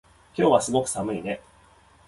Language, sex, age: Japanese, male, 30-39